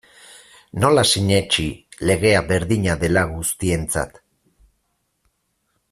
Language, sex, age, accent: Basque, male, 40-49, Mendebalekoa (Araba, Bizkaia, Gipuzkoako mendebaleko herri batzuk)